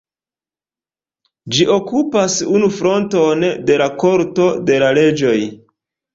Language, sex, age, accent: Esperanto, male, 30-39, Internacia